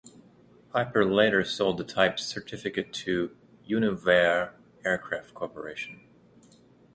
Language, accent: English, United States English